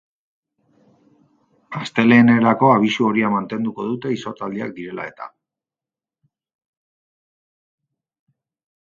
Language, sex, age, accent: Basque, male, 40-49, Mendebalekoa (Araba, Bizkaia, Gipuzkoako mendebaleko herri batzuk)